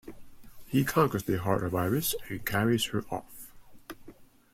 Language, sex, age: English, male, 50-59